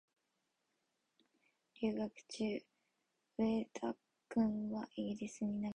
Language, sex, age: Japanese, female, 19-29